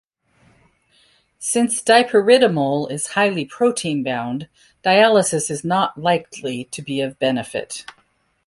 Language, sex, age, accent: English, female, 60-69, United States English